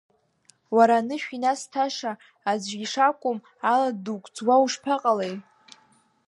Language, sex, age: Abkhazian, female, under 19